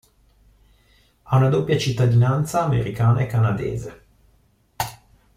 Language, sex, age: Italian, male, 19-29